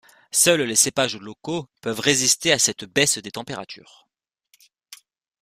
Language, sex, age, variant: French, male, 19-29, Français de métropole